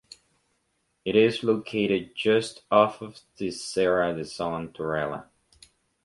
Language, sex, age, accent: English, male, 30-39, United States English